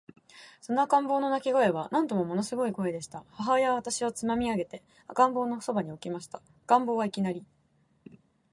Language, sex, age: Japanese, female, 19-29